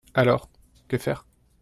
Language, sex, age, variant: French, male, 19-29, Français de métropole